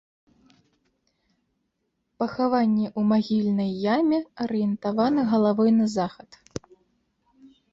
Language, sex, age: Belarusian, female, 19-29